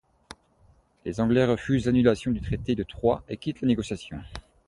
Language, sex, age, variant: French, male, 19-29, Français de métropole